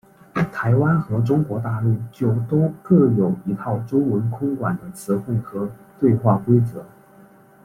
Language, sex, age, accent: Chinese, male, 19-29, 出生地：四川省